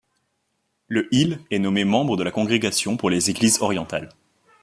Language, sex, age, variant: French, male, 19-29, Français de métropole